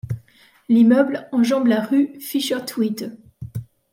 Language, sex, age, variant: French, female, 40-49, Français de métropole